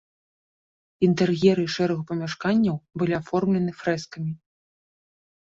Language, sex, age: Belarusian, female, 30-39